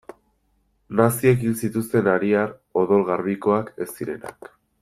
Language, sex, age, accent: Basque, male, 19-29, Erdialdekoa edo Nafarra (Gipuzkoa, Nafarroa)